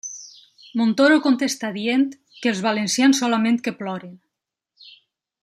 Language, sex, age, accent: Catalan, female, 30-39, valencià